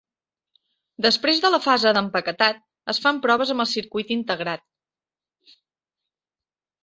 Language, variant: Catalan, Central